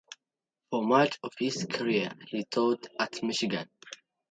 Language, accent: English, United States English